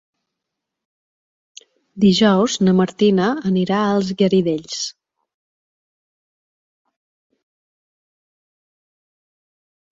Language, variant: Catalan, Balear